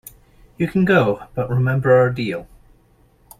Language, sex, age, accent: English, male, 19-29, United States English